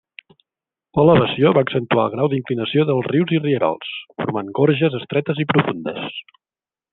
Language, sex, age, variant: Catalan, male, 40-49, Central